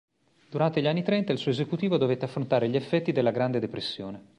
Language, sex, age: Italian, male, 40-49